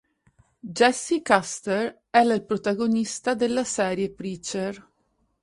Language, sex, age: Italian, female, 30-39